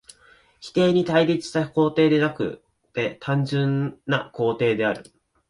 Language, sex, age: Japanese, male, 19-29